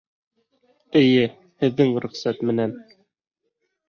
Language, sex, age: Bashkir, male, 19-29